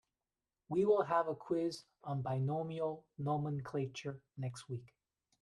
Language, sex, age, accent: English, male, 50-59, United States English